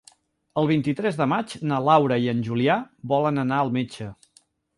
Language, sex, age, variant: Catalan, male, 50-59, Central